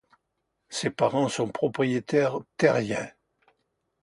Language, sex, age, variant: French, male, 80-89, Français de métropole